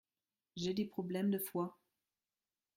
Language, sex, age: French, female, 40-49